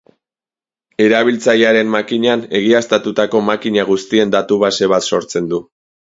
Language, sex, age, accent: Basque, male, 19-29, Mendebalekoa (Araba, Bizkaia, Gipuzkoako mendebaleko herri batzuk)